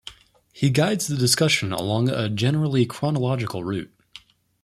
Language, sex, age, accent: English, male, 19-29, United States English